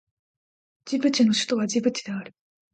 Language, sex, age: Japanese, female, 19-29